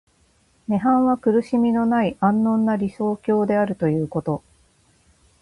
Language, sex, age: Japanese, female, 40-49